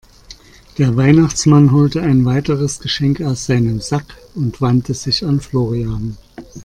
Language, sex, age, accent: German, male, 50-59, Deutschland Deutsch